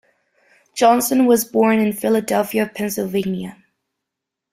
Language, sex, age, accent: English, female, 19-29, United States English